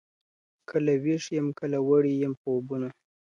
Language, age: Pashto, 19-29